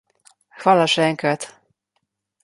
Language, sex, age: Slovenian, female, under 19